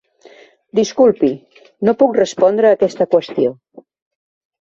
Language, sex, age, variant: Catalan, female, 70-79, Central